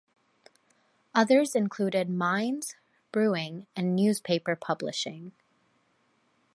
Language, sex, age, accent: English, female, 19-29, United States English